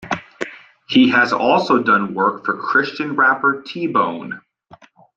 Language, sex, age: English, male, 19-29